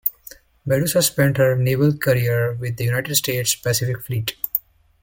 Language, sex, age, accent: English, male, 30-39, England English